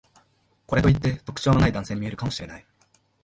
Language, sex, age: Japanese, male, 19-29